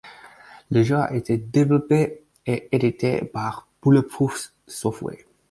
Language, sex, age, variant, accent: French, male, under 19, Français d'Afrique subsaharienne et des îles africaines, Français de Madagascar